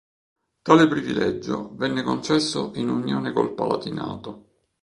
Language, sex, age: Italian, male, 50-59